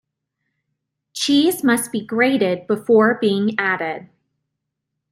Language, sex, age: English, female, 30-39